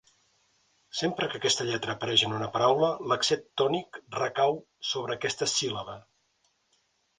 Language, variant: Catalan, Central